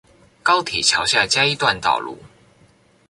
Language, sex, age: Chinese, male, under 19